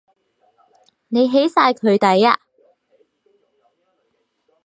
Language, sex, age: Cantonese, female, 19-29